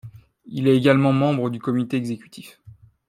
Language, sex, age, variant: French, male, 19-29, Français de métropole